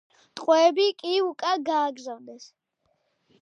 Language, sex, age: Georgian, female, 19-29